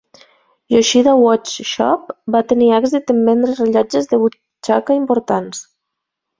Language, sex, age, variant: Catalan, female, 19-29, Nord-Occidental